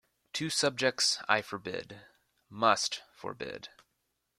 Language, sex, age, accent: English, male, under 19, United States English